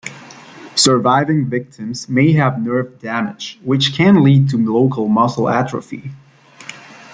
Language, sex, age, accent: English, male, 19-29, United States English